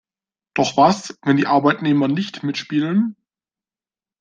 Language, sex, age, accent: German, male, 19-29, Deutschland Deutsch